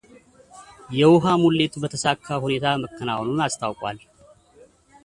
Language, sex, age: Amharic, male, 30-39